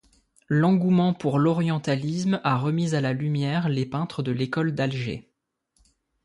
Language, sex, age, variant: French, male, 19-29, Français de métropole